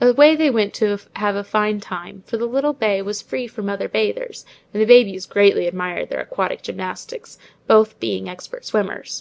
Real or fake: real